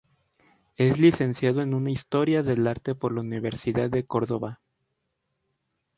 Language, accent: Spanish, México